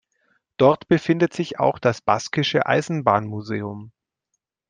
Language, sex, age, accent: German, male, 30-39, Deutschland Deutsch